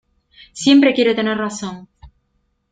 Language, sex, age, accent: Spanish, female, 40-49, Rioplatense: Argentina, Uruguay, este de Bolivia, Paraguay